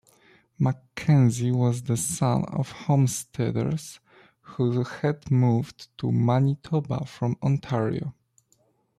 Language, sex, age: English, male, 19-29